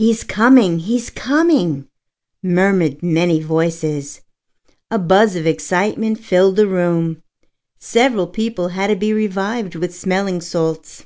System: none